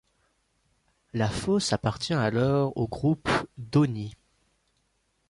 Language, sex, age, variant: French, male, 19-29, Français de métropole